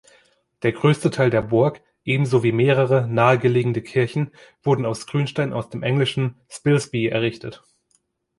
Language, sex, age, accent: German, male, 19-29, Deutschland Deutsch